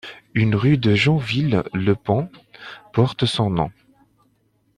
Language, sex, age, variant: French, male, 30-39, Français de métropole